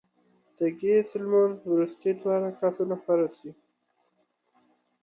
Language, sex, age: Pashto, male, 19-29